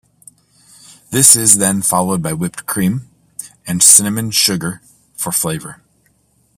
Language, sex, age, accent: English, male, 30-39, United States English